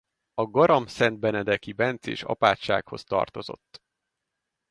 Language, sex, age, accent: Hungarian, male, 30-39, budapesti